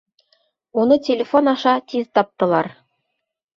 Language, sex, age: Bashkir, female, 30-39